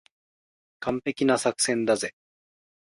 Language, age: Japanese, 30-39